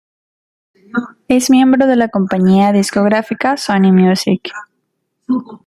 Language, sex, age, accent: Spanish, female, under 19, Andino-Pacífico: Colombia, Perú, Ecuador, oeste de Bolivia y Venezuela andina